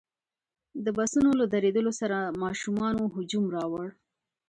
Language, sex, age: Pashto, female, 19-29